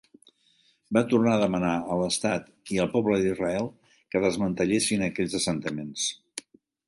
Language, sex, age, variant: Catalan, male, 70-79, Central